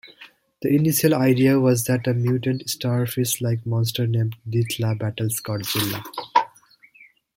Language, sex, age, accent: English, male, 19-29, United States English